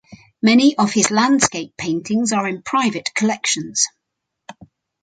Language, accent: English, England English